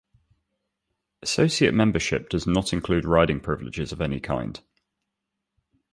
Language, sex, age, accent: English, male, 30-39, England English